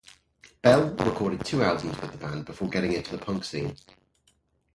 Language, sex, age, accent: English, male, 30-39, England English